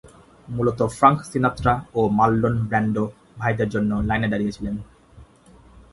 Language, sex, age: Bengali, male, 19-29